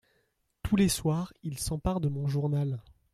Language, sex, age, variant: French, male, under 19, Français de métropole